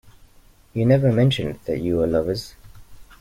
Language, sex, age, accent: English, male, 19-29, England English